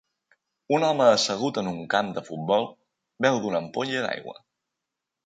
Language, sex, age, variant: Catalan, male, 19-29, Balear